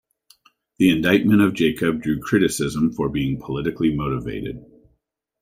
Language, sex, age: English, male, 40-49